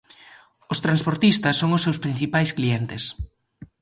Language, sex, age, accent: Galician, male, 19-29, Normativo (estándar)